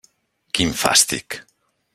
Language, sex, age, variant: Catalan, male, 60-69, Central